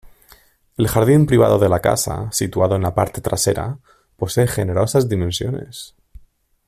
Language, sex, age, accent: Spanish, male, 30-39, España: Centro-Sur peninsular (Madrid, Toledo, Castilla-La Mancha)